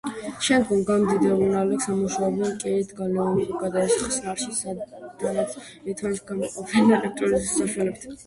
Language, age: Georgian, 19-29